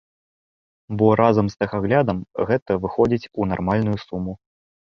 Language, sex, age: Belarusian, male, 19-29